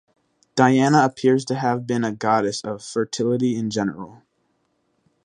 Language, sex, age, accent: English, male, under 19, United States English